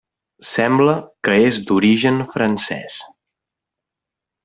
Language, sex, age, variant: Catalan, male, 19-29, Central